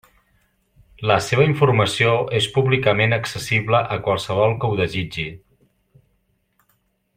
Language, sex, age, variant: Catalan, male, 30-39, Central